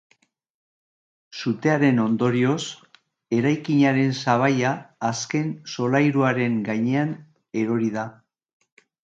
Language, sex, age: Basque, male, 60-69